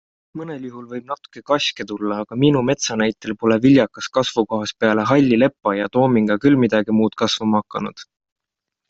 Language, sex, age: Estonian, male, 19-29